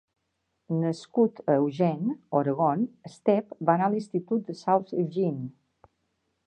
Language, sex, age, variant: Catalan, female, 60-69, Balear